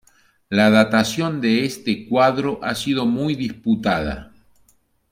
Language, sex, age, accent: Spanish, male, 50-59, Rioplatense: Argentina, Uruguay, este de Bolivia, Paraguay